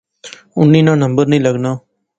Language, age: Pahari-Potwari, 19-29